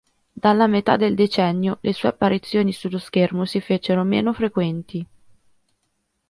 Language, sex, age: Italian, female, 30-39